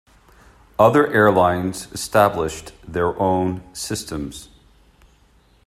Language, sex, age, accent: English, male, 40-49, United States English